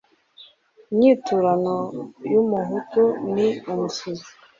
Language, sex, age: Kinyarwanda, male, 40-49